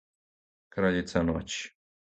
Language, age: Serbian, 19-29